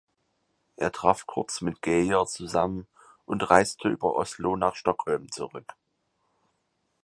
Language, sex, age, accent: German, male, 19-29, Deutschland Deutsch